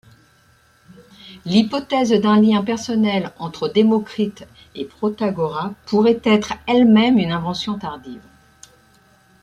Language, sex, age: French, female, 60-69